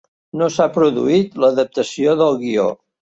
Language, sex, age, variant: Catalan, male, 60-69, Central